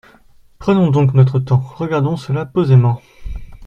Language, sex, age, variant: French, male, 19-29, Français de métropole